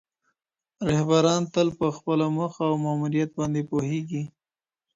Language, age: Pashto, 19-29